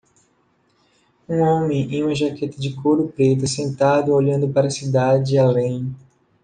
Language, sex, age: Portuguese, male, 30-39